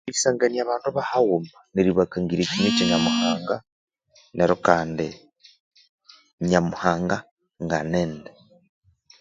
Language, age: Konzo, 30-39